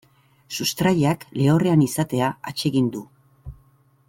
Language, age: Basque, 50-59